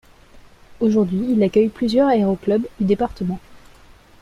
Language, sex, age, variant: French, female, 19-29, Français de métropole